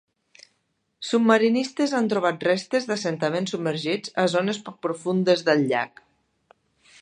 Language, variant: Catalan, Nord-Occidental